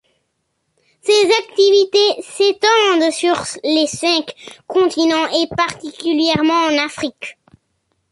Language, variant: French, Français de métropole